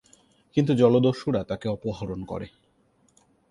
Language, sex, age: Bengali, male, 19-29